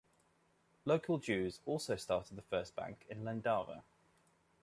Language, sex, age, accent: English, male, 30-39, England English